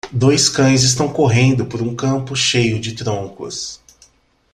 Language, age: Portuguese, 30-39